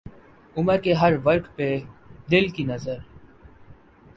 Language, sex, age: Urdu, male, 19-29